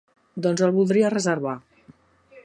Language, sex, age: Catalan, female, 50-59